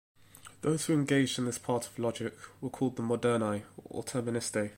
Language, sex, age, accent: English, male, 19-29, England English